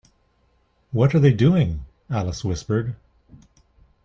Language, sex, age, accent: English, male, 50-59, Canadian English